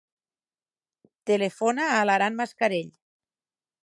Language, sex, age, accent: Catalan, female, 50-59, Ebrenc